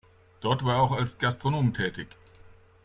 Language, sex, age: German, male, 40-49